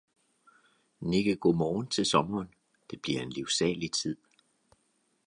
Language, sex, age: Danish, male, 40-49